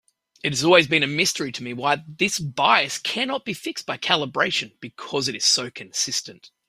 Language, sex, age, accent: English, male, 40-49, Australian English